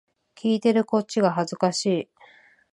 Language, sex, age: Japanese, female, 40-49